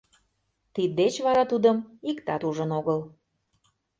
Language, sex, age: Mari, female, 30-39